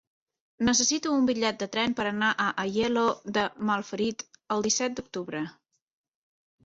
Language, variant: Catalan, Central